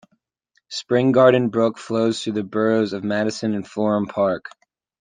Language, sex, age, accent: English, male, 19-29, United States English